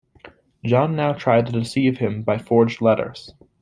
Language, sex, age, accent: English, male, under 19, United States English